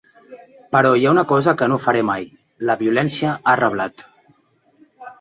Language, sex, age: Catalan, male, 30-39